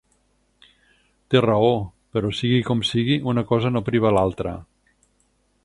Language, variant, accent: Catalan, Central, Barceloní